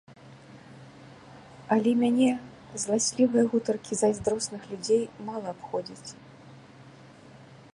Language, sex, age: Belarusian, female, 60-69